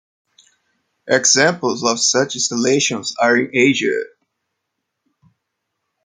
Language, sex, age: English, male, 30-39